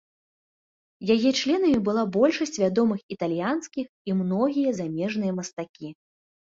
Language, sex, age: Belarusian, female, 19-29